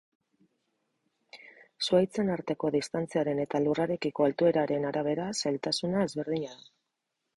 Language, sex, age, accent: Basque, female, 40-49, Mendebalekoa (Araba, Bizkaia, Gipuzkoako mendebaleko herri batzuk)